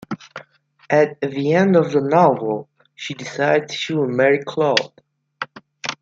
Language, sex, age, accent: English, male, 19-29, England English